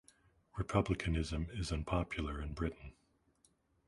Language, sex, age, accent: English, male, 40-49, United States English